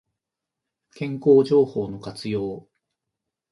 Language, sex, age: Japanese, male, 50-59